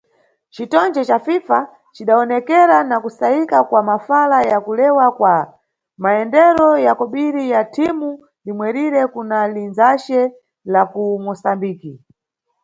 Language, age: Nyungwe, 30-39